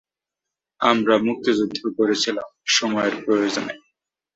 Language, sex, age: Bengali, male, 19-29